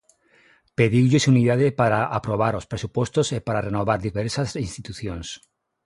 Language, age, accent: Galician, 40-49, Normativo (estándar); Neofalante